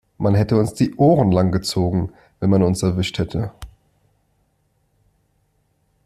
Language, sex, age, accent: German, male, 30-39, Deutschland Deutsch